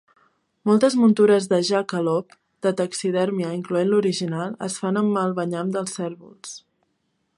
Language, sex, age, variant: Catalan, female, 19-29, Central